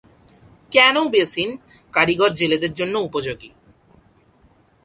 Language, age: Bengali, 19-29